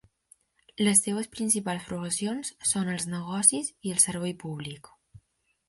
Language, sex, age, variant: Catalan, female, under 19, Balear